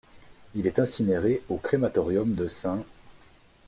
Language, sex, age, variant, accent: French, male, 30-39, Français d'Europe, Français de Belgique